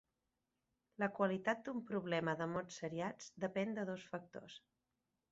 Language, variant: Catalan, Central